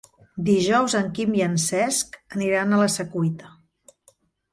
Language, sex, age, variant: Catalan, female, 40-49, Central